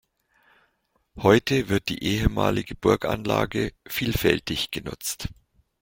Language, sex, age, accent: German, male, 60-69, Deutschland Deutsch